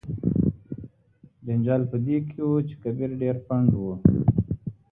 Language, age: Pashto, 30-39